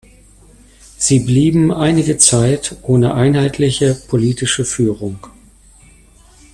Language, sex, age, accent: German, male, 60-69, Deutschland Deutsch